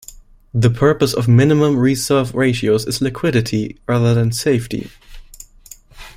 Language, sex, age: English, male, 19-29